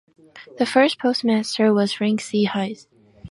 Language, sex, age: English, female, 19-29